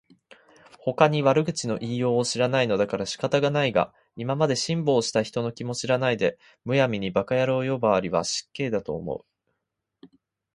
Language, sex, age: Japanese, male, under 19